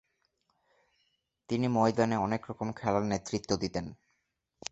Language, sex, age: Bengali, male, 19-29